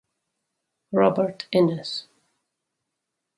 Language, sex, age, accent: English, female, 40-49, England English